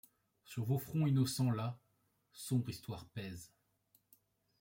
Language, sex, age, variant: French, male, 30-39, Français de métropole